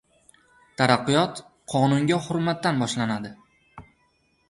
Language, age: Uzbek, 19-29